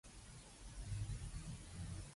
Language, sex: Cantonese, female